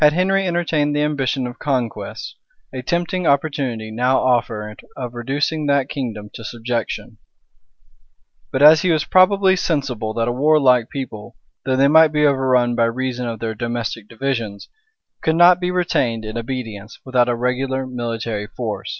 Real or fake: real